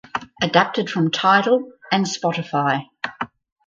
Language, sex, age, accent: English, female, 60-69, Australian English